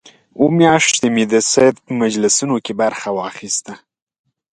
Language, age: Pashto, 19-29